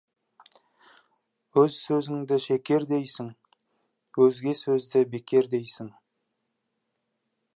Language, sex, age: Kazakh, male, 19-29